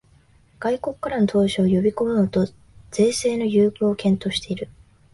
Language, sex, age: Japanese, female, 19-29